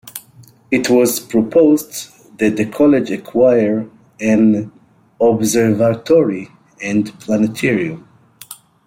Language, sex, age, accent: English, male, 30-39, United States English